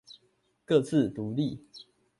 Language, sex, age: Chinese, male, 19-29